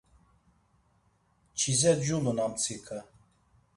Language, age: Laz, 40-49